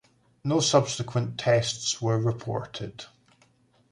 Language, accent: English, Scottish English